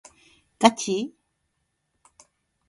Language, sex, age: Japanese, female, 50-59